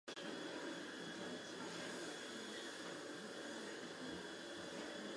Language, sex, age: English, female, 19-29